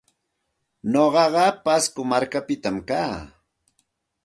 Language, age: Santa Ana de Tusi Pasco Quechua, 40-49